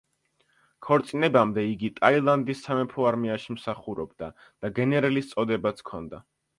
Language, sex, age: Georgian, male, under 19